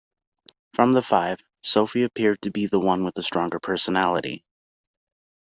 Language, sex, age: English, male, 30-39